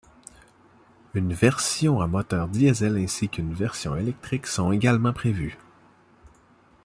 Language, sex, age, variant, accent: French, male, 30-39, Français d'Amérique du Nord, Français du Canada